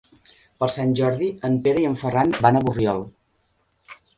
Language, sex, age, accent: Catalan, female, 50-59, nord-oriental